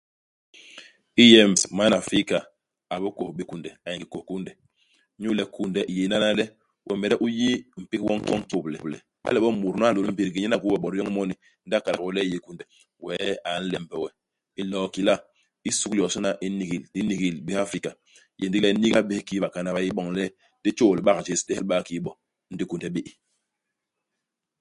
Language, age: Basaa, 40-49